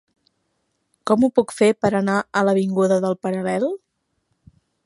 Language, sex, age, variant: Catalan, female, 30-39, Central